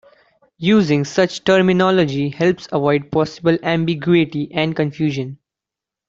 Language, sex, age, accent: English, male, under 19, India and South Asia (India, Pakistan, Sri Lanka)